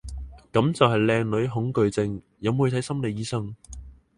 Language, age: Cantonese, 19-29